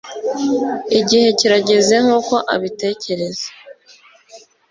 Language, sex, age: Kinyarwanda, female, 19-29